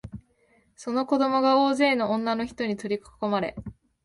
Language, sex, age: Japanese, female, 19-29